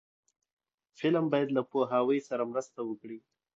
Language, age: Pashto, 30-39